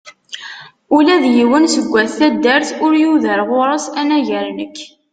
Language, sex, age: Kabyle, female, 19-29